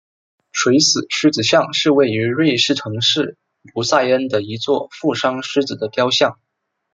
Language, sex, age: Chinese, male, 19-29